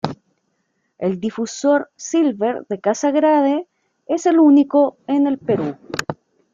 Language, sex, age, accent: Spanish, female, 30-39, Chileno: Chile, Cuyo